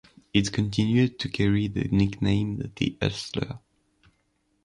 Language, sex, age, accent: English, male, under 19, Canadian English